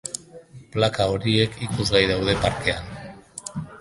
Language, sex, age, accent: Basque, male, 50-59, Mendebalekoa (Araba, Bizkaia, Gipuzkoako mendebaleko herri batzuk)